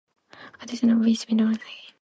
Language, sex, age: English, female, 19-29